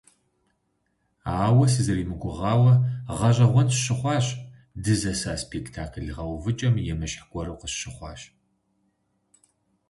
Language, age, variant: Kabardian, 30-39, Адыгэбзэ (Къэбэрдей, Кирил, псоми зэдай)